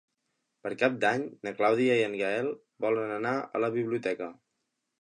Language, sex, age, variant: Catalan, male, 19-29, Central